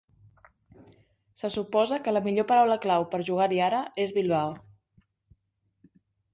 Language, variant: Catalan, Central